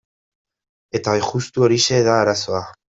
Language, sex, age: Basque, male, 19-29